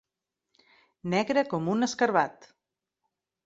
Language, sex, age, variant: Catalan, female, 40-49, Central